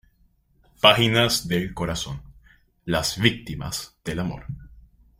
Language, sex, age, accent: Spanish, male, 19-29, Andino-Pacífico: Colombia, Perú, Ecuador, oeste de Bolivia y Venezuela andina